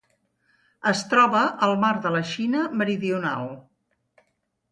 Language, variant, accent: Catalan, Central, central